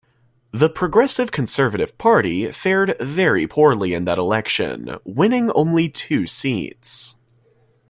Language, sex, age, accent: English, male, under 19, United States English